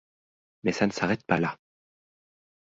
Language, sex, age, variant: French, male, 30-39, Français de métropole